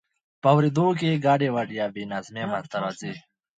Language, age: Pashto, 19-29